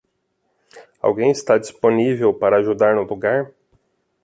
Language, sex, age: Portuguese, male, 40-49